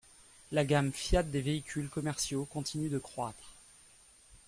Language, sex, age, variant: French, male, 30-39, Français de métropole